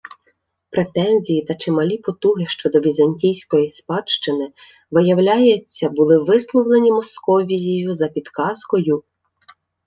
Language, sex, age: Ukrainian, female, 30-39